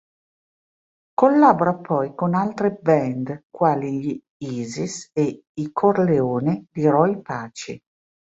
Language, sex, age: Italian, female, 50-59